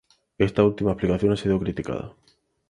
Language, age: Spanish, 19-29